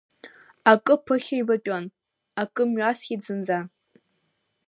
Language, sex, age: Abkhazian, female, under 19